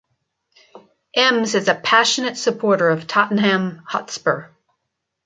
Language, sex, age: English, female, 60-69